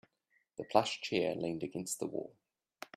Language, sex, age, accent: English, male, 30-39, New Zealand English